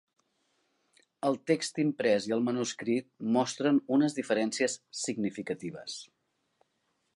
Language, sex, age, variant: Catalan, female, 50-59, Central